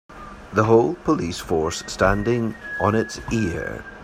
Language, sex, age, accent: English, male, 60-69, Scottish English